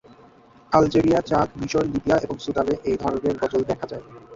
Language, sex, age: Bengali, male, 19-29